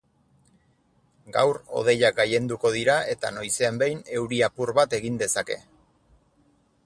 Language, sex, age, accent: Basque, male, 40-49, Erdialdekoa edo Nafarra (Gipuzkoa, Nafarroa)